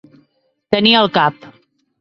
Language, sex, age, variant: Catalan, female, 30-39, Central